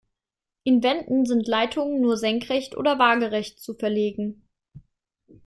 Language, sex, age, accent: German, female, 19-29, Deutschland Deutsch